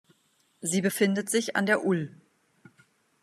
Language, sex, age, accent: German, female, 40-49, Deutschland Deutsch